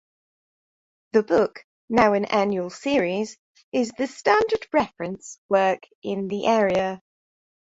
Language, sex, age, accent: English, female, 30-39, England English